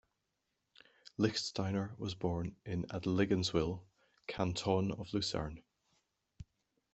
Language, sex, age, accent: English, male, 40-49, Scottish English